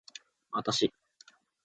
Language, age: Japanese, 19-29